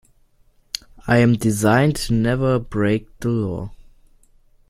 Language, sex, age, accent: English, male, under 19, United States English